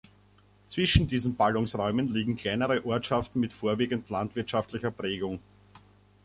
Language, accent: German, Österreichisches Deutsch